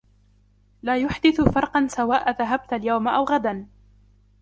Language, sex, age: Arabic, female, under 19